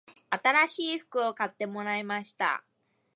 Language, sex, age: Japanese, female, 19-29